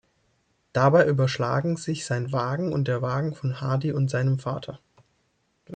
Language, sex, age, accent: German, male, 19-29, Deutschland Deutsch